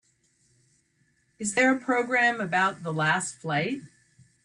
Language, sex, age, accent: English, female, 60-69, United States English